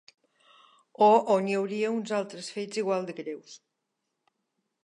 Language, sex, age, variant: Catalan, female, 60-69, Balear